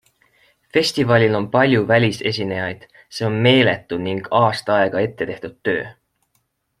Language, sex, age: Estonian, male, 19-29